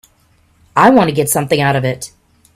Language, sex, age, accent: English, female, 50-59, United States English